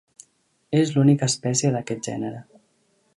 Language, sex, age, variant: Catalan, male, under 19, Central